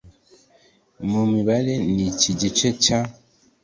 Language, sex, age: Kinyarwanda, male, 19-29